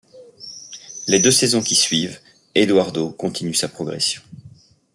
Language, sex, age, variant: French, male, 40-49, Français de métropole